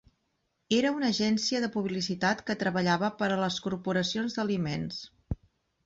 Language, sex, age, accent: Catalan, female, 50-59, Empordanès